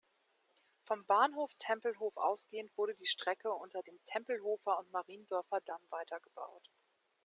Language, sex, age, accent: German, female, 30-39, Deutschland Deutsch